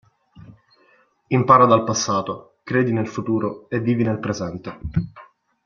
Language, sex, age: Italian, male, 19-29